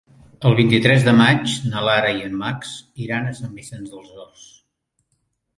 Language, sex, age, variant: Catalan, male, 60-69, Central